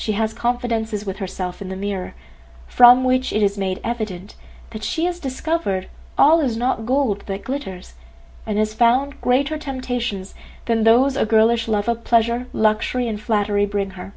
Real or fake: real